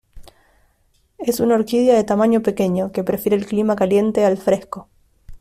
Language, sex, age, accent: Spanish, female, 19-29, Rioplatense: Argentina, Uruguay, este de Bolivia, Paraguay